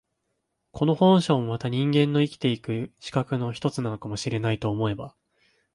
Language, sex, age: Japanese, male, 19-29